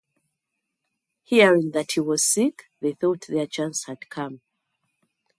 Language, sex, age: English, female, 40-49